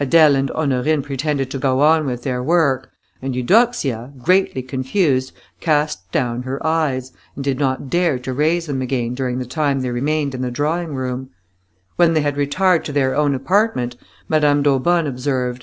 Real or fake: real